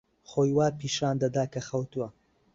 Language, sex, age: Central Kurdish, male, 19-29